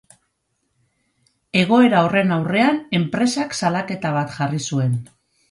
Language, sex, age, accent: Basque, female, 40-49, Mendebalekoa (Araba, Bizkaia, Gipuzkoako mendebaleko herri batzuk)